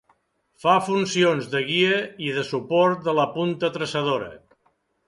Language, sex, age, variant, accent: Catalan, male, 60-69, Central, central